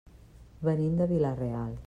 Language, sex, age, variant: Catalan, female, 50-59, Central